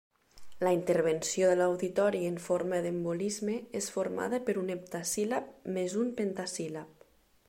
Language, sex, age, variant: Catalan, female, 19-29, Nord-Occidental